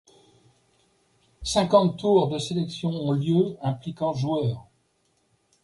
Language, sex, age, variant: French, male, 60-69, Français de métropole